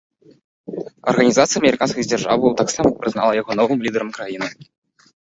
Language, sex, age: Belarusian, male, under 19